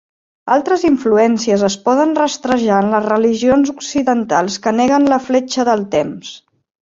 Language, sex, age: Catalan, female, 40-49